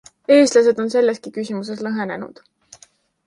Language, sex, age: Estonian, male, 19-29